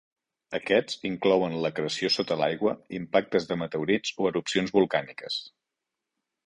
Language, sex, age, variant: Catalan, male, 40-49, Central